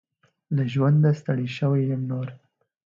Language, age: Pashto, 19-29